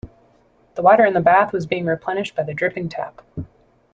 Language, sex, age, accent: English, female, 30-39, United States English